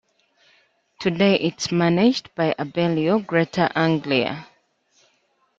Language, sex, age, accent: English, female, 19-29, England English